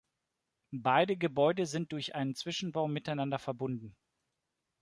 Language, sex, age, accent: German, male, 30-39, Deutschland Deutsch